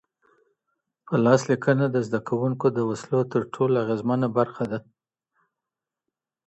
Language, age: Pashto, 50-59